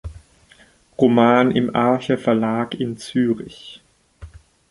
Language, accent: German, Deutschland Deutsch